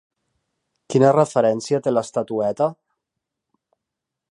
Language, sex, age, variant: Catalan, male, 30-39, Central